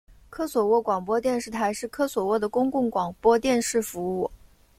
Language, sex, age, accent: Chinese, female, 30-39, 出生地：上海市